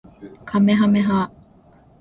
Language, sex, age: Japanese, female, 19-29